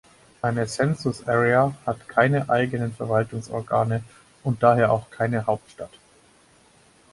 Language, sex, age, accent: German, male, 19-29, Deutschland Deutsch